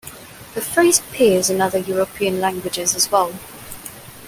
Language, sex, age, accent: English, female, 19-29, England English